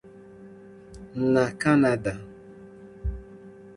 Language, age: Igbo, 30-39